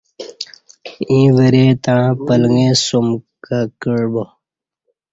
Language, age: Kati, 19-29